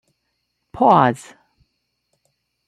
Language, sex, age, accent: English, female, 60-69, United States English